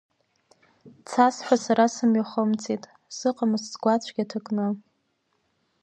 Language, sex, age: Abkhazian, female, 19-29